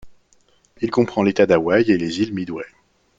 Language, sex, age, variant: French, male, 30-39, Français de métropole